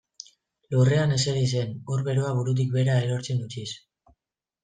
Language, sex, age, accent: Basque, female, 19-29, Mendebalekoa (Araba, Bizkaia, Gipuzkoako mendebaleko herri batzuk)